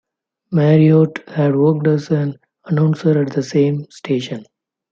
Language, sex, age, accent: English, male, 30-39, India and South Asia (India, Pakistan, Sri Lanka)